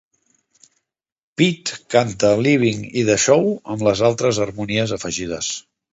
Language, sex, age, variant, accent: Catalan, male, 40-49, Central, central